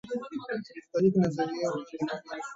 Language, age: Pashto, 19-29